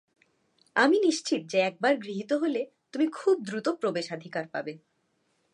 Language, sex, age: Bengali, female, 19-29